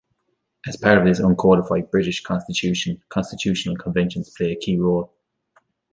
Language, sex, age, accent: English, male, 30-39, Irish English